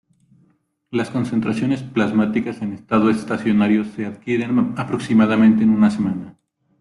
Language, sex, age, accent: Spanish, male, 30-39, México